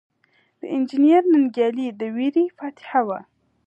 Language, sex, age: Pashto, female, 19-29